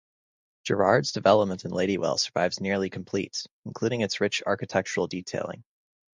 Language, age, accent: English, 19-29, United States English